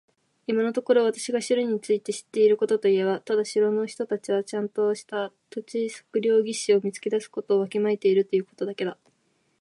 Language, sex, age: Japanese, female, 19-29